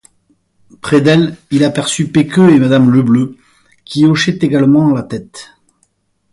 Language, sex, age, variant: French, male, 50-59, Français de métropole